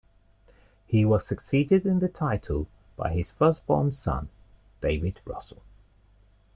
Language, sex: English, male